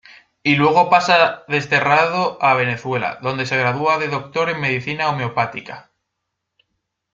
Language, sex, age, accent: Spanish, male, 19-29, España: Centro-Sur peninsular (Madrid, Toledo, Castilla-La Mancha)